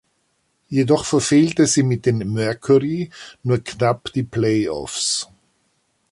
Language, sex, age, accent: German, male, 60-69, Österreichisches Deutsch